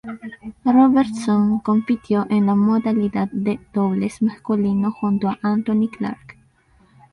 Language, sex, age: Spanish, female, under 19